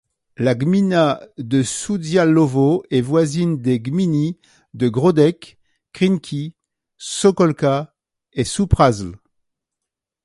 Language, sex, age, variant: French, male, 60-69, Français de métropole